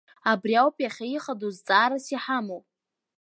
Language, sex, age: Abkhazian, female, under 19